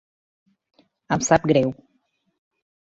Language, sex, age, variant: Catalan, female, 40-49, Central